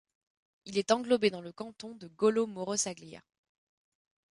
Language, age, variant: French, 19-29, Français de métropole